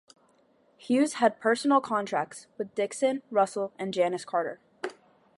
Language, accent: English, United States English